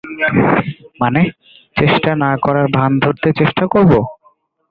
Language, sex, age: Bengali, male, 19-29